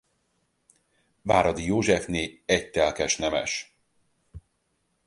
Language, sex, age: Hungarian, male, 40-49